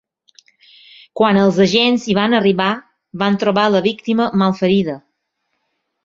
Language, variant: Catalan, Balear